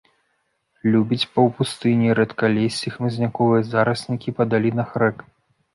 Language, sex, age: Belarusian, male, 30-39